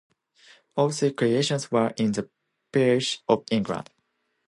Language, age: English, 19-29